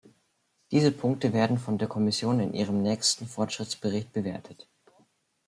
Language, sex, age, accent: German, male, under 19, Deutschland Deutsch